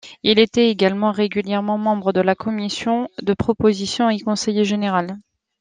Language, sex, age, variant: French, female, 30-39, Français de métropole